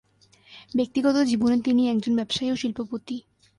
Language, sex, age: Bengali, female, 19-29